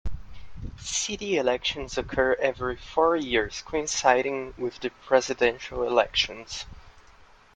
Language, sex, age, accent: English, male, 19-29, United States English